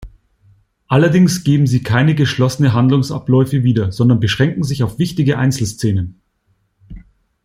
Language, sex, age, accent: German, male, 30-39, Deutschland Deutsch